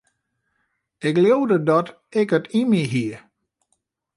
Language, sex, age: Western Frisian, male, 40-49